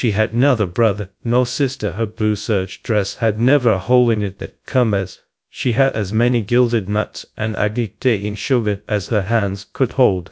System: TTS, GradTTS